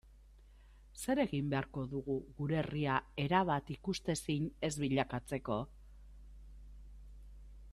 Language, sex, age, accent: Basque, female, 50-59, Mendebalekoa (Araba, Bizkaia, Gipuzkoako mendebaleko herri batzuk)